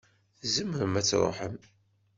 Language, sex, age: Kabyle, male, 50-59